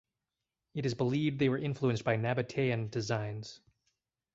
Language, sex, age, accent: English, male, 30-39, United States English